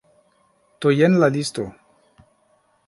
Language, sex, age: Esperanto, male, 50-59